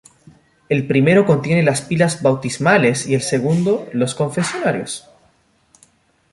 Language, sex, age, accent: Spanish, male, 19-29, Chileno: Chile, Cuyo